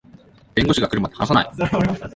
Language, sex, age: Japanese, male, 19-29